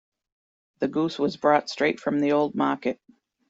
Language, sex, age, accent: English, female, 50-59, United States English